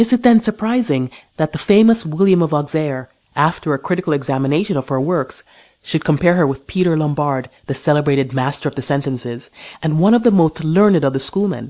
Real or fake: real